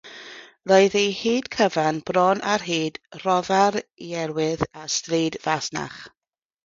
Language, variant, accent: Welsh, South-Eastern Welsh, Y Deyrnas Unedig Cymraeg